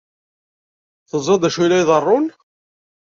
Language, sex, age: Kabyle, male, 40-49